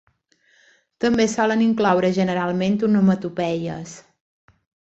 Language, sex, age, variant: Catalan, female, 40-49, Balear